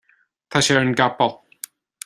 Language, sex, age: Irish, male, 19-29